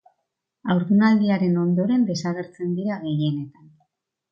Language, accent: Basque, Mendebalekoa (Araba, Bizkaia, Gipuzkoako mendebaleko herri batzuk)